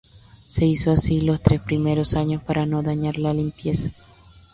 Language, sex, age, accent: Spanish, female, under 19, Caribe: Cuba, Venezuela, Puerto Rico, República Dominicana, Panamá, Colombia caribeña, México caribeño, Costa del golfo de México